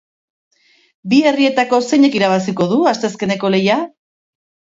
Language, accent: Basque, Erdialdekoa edo Nafarra (Gipuzkoa, Nafarroa)